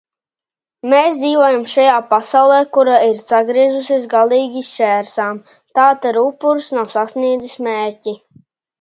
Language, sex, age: Latvian, male, under 19